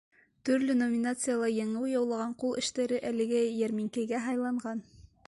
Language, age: Bashkir, 19-29